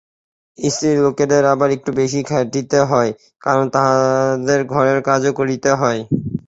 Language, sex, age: Bengali, male, 19-29